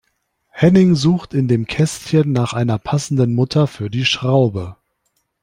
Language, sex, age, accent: German, male, 30-39, Deutschland Deutsch